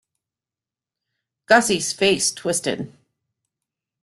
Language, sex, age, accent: English, female, 40-49, United States English